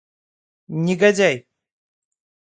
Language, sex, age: Russian, male, 19-29